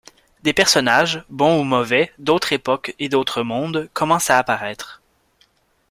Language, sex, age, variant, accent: French, male, 19-29, Français d'Amérique du Nord, Français du Canada